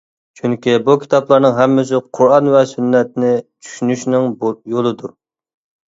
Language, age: Uyghur, 19-29